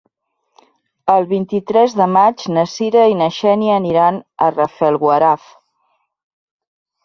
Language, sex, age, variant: Catalan, female, 50-59, Central